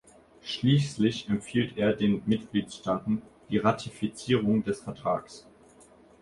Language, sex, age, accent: German, male, under 19, Deutschland Deutsch